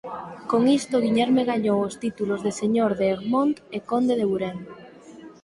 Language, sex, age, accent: Galician, female, 19-29, Normativo (estándar)